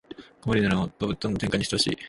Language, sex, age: Japanese, male, 19-29